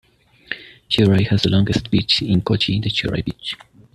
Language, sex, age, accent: English, male, 19-29, United States English